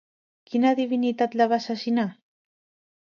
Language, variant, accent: Catalan, Central, central